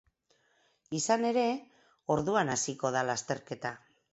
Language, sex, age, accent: Basque, female, 50-59, Mendebalekoa (Araba, Bizkaia, Gipuzkoako mendebaleko herri batzuk)